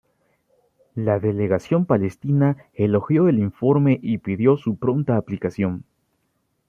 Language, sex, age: Spanish, male, 19-29